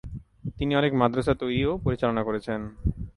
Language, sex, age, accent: Bengali, male, 19-29, Native